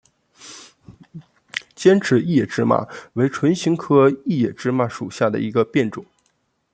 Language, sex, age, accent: Chinese, male, 30-39, 出生地：黑龙江省